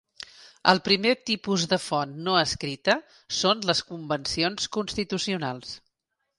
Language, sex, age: Catalan, female, 50-59